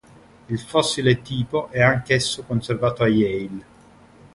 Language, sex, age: Italian, male, 30-39